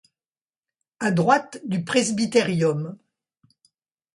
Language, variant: French, Français de métropole